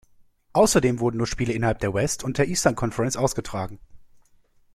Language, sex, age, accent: German, male, 19-29, Deutschland Deutsch